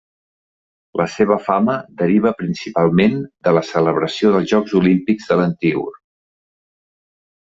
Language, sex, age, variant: Catalan, male, 40-49, Central